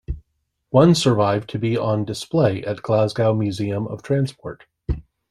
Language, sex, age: English, male, 40-49